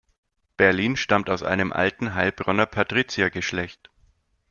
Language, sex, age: German, male, 30-39